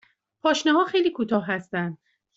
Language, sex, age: Persian, female, 40-49